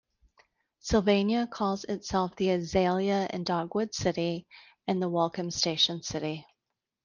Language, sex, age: English, female, 40-49